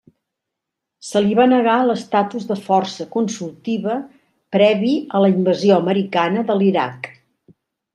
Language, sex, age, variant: Catalan, female, 60-69, Central